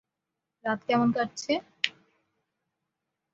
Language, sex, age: Bengali, female, 19-29